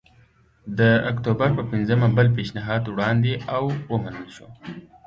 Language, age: Pashto, 19-29